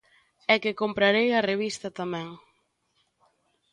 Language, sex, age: Galician, female, 19-29